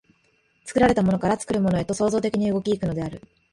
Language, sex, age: Japanese, female, 19-29